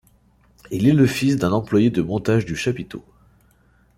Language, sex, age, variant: French, male, 30-39, Français de métropole